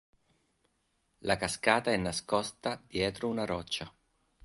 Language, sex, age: Italian, male, 40-49